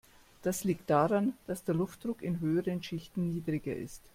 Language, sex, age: German, female, 50-59